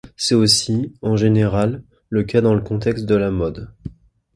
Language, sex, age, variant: French, male, 19-29, Français de métropole